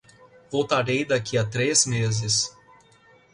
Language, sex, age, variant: Portuguese, male, 19-29, Portuguese (Brasil)